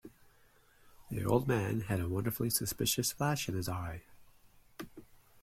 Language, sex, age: English, male, 50-59